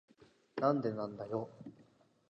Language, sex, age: Japanese, male, 19-29